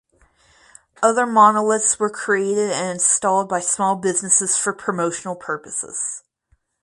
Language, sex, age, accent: English, female, 19-29, United States English